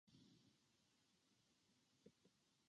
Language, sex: Japanese, female